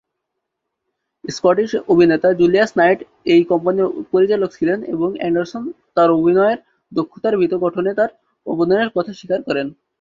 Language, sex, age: Bengali, male, under 19